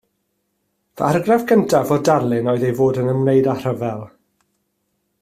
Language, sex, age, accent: Welsh, male, 30-39, Y Deyrnas Unedig Cymraeg